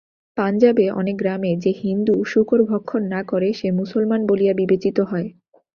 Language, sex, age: Bengali, female, 19-29